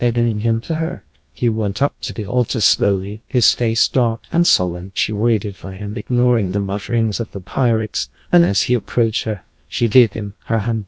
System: TTS, GlowTTS